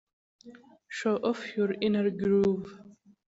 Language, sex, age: English, female, 19-29